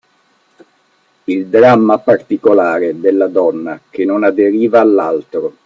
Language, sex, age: Italian, male, 40-49